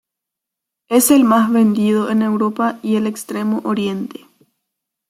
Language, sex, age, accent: Spanish, female, under 19, Rioplatense: Argentina, Uruguay, este de Bolivia, Paraguay